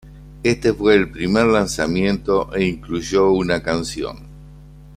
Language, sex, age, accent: Spanish, male, 60-69, Rioplatense: Argentina, Uruguay, este de Bolivia, Paraguay